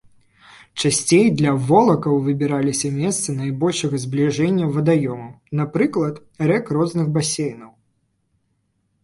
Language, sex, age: Belarusian, male, 19-29